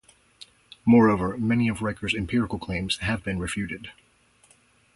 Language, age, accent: English, 40-49, United States English